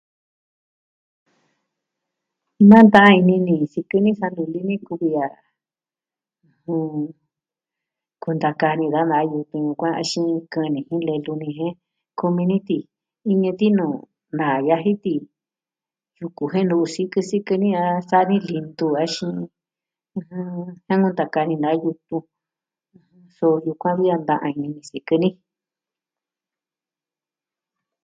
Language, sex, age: Southwestern Tlaxiaco Mixtec, female, 60-69